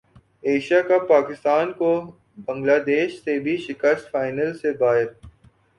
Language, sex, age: Urdu, male, 19-29